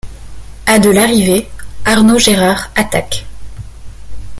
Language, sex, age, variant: French, female, 19-29, Français de métropole